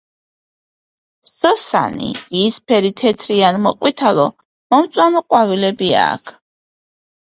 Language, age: Georgian, under 19